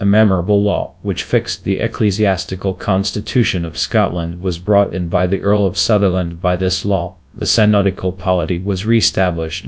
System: TTS, GradTTS